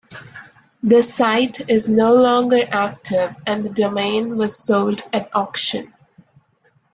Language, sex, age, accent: English, female, 19-29, India and South Asia (India, Pakistan, Sri Lanka)